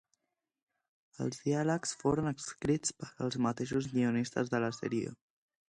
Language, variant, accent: Catalan, Central, central